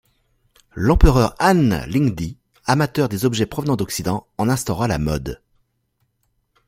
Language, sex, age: French, male, 40-49